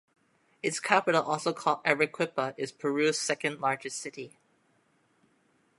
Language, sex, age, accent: English, female, 30-39, United States English